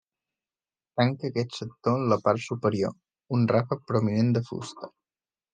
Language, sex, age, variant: Catalan, male, 19-29, Balear